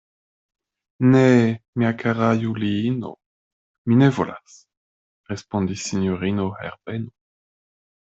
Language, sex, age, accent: Esperanto, male, 19-29, Internacia